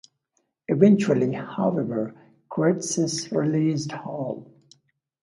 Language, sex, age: English, male, 19-29